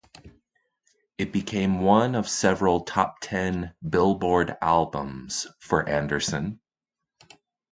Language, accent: English, United States English